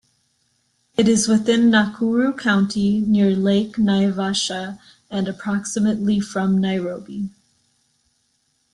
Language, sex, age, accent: English, female, 19-29, United States English